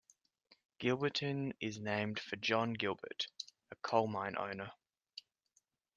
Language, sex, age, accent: English, male, 19-29, Australian English